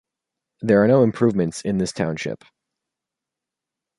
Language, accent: English, Canadian English